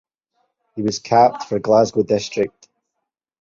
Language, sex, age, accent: English, male, 40-49, Scottish English